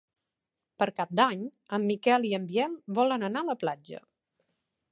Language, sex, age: Catalan, female, 30-39